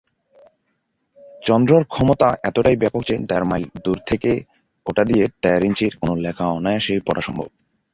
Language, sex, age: Bengali, male, 19-29